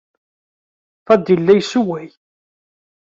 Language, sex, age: Kabyle, male, 19-29